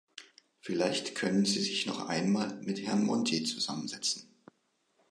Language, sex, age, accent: German, male, 50-59, Deutschland Deutsch